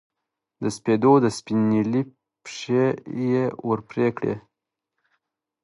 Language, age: Pashto, 19-29